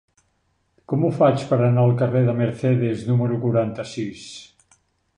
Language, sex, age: Catalan, male, 70-79